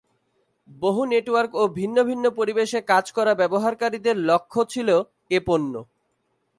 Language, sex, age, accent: Bengali, male, 19-29, fluent